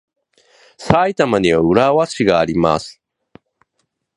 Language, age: Japanese, 50-59